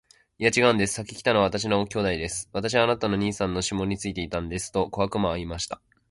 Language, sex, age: Japanese, male, 19-29